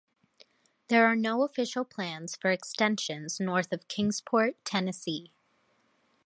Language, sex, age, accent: English, female, 19-29, United States English